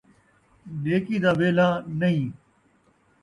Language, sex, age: Saraiki, male, 50-59